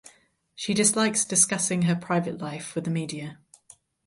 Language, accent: English, England English